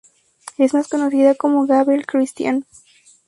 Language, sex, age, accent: Spanish, female, under 19, México